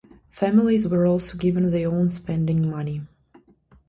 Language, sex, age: English, female, 30-39